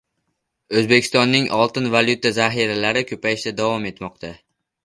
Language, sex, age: Uzbek, male, under 19